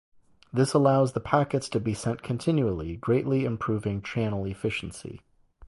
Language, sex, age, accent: English, male, 40-49, United States English